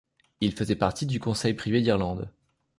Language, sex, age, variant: French, male, 19-29, Français de métropole